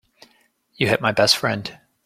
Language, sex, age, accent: English, male, 30-39, United States English